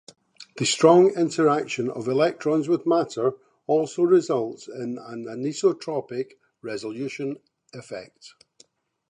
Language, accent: English, Scottish English